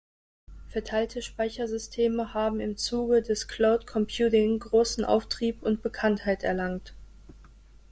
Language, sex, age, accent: German, female, 19-29, Deutschland Deutsch